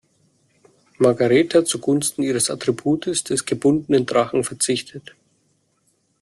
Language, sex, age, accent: German, male, 30-39, Deutschland Deutsch